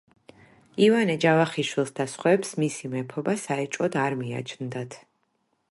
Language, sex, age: Georgian, female, 40-49